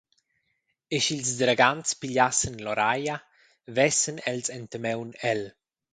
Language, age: Romansh, 30-39